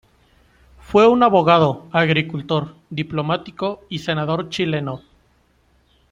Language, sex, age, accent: Spanish, male, 19-29, México